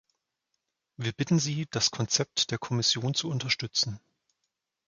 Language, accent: German, Deutschland Deutsch